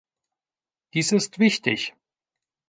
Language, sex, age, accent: German, male, 40-49, Deutschland Deutsch